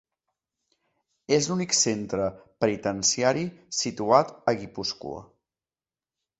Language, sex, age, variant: Catalan, male, 30-39, Central